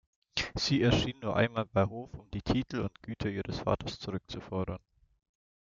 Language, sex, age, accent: German, male, 19-29, Deutschland Deutsch